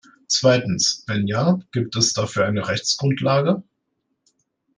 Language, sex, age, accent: German, male, 19-29, Deutschland Deutsch